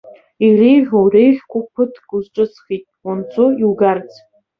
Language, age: Abkhazian, under 19